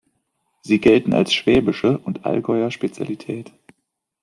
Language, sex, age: German, male, 19-29